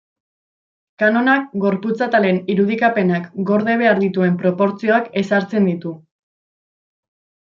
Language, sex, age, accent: Basque, female, 19-29, Mendebalekoa (Araba, Bizkaia, Gipuzkoako mendebaleko herri batzuk)